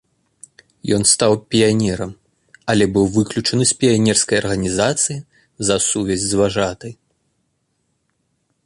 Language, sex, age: Belarusian, male, 30-39